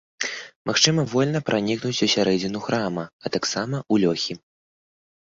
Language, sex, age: Belarusian, male, 19-29